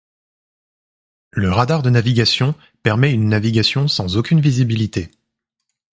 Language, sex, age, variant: French, male, 30-39, Français de métropole